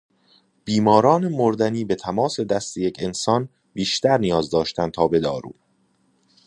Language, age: Persian, 30-39